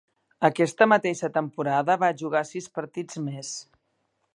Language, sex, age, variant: Catalan, female, 50-59, Central